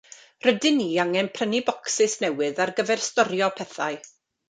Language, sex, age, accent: Welsh, female, 40-49, Y Deyrnas Unedig Cymraeg